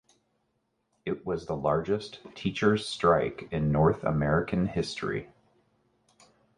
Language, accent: English, United States English